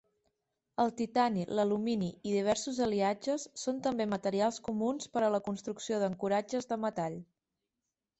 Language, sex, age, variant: Catalan, female, 30-39, Central